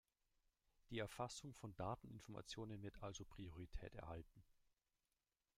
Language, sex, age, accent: German, male, 30-39, Deutschland Deutsch